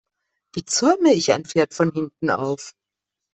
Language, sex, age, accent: German, female, 50-59, Deutschland Deutsch